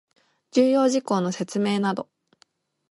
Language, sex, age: Japanese, female, 19-29